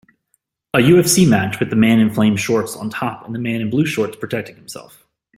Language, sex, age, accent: English, male, 19-29, United States English